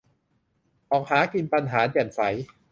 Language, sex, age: Thai, male, 19-29